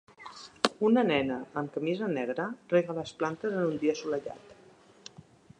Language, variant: Catalan, Central